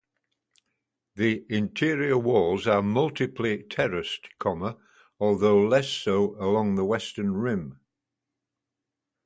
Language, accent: English, England English